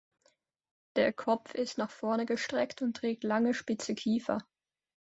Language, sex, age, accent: German, female, 19-29, Schweizerdeutsch